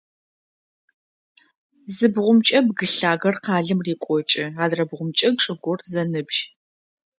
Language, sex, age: Adyghe, female, 30-39